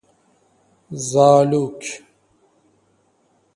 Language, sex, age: Persian, male, 30-39